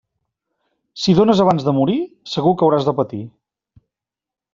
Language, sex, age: Catalan, male, 40-49